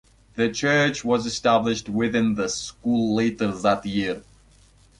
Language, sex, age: English, male, 19-29